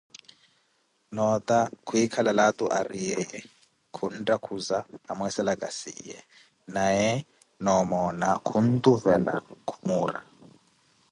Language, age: Koti, 30-39